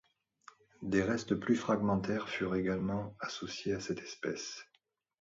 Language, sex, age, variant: French, male, 30-39, Français de métropole